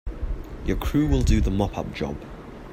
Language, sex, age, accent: English, male, under 19, Singaporean English